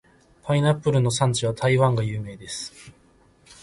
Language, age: Japanese, 19-29